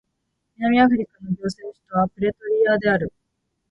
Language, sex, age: Japanese, female, under 19